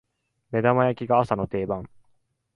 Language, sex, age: Japanese, male, 19-29